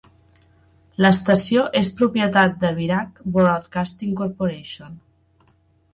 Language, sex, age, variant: Catalan, female, 30-39, Central